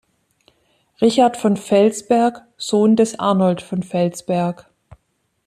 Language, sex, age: German, female, 40-49